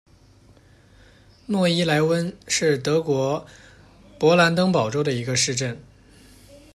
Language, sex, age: Chinese, male, 19-29